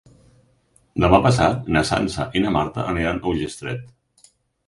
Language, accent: Catalan, Barcelona